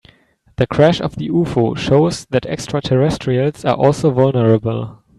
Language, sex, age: English, male, 19-29